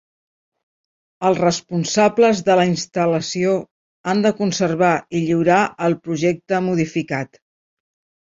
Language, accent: Catalan, Barceloní